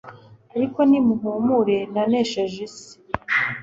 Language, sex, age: Kinyarwanda, female, 19-29